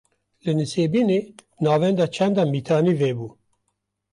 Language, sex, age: Kurdish, male, 50-59